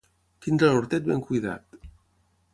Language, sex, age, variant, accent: Catalan, male, 40-49, Tortosí, nord-occidental; Tortosí